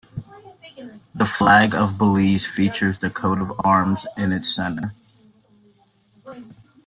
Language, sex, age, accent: English, female, 19-29, Australian English